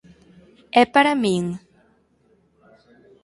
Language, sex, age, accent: Galician, female, 19-29, Normativo (estándar)